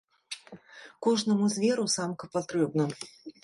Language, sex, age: Belarusian, female, 30-39